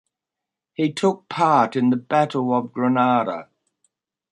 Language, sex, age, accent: English, male, 70-79, Australian English